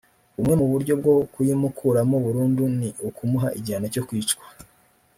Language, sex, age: Kinyarwanda, female, 30-39